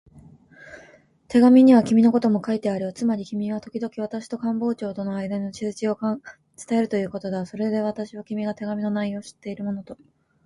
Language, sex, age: Japanese, female, 19-29